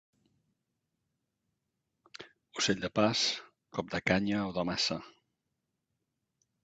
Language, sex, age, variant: Catalan, male, 50-59, Central